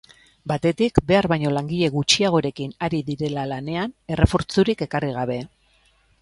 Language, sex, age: Basque, female, 40-49